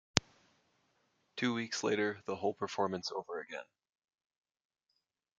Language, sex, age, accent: English, male, 19-29, United States English